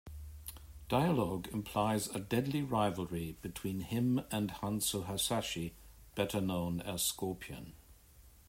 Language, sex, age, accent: English, male, 60-69, England English